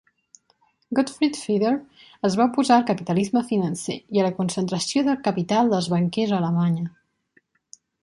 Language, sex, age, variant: Catalan, female, 19-29, Central